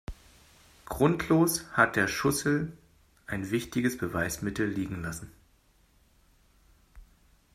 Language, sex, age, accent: German, male, 40-49, Deutschland Deutsch